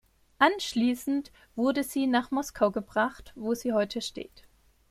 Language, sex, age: German, female, 30-39